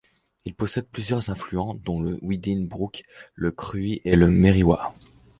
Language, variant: French, Français de métropole